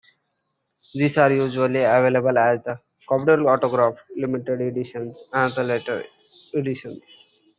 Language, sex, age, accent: English, male, 19-29, India and South Asia (India, Pakistan, Sri Lanka)